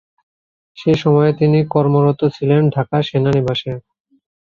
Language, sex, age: Bengali, male, 19-29